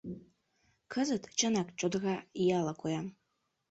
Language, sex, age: Mari, female, under 19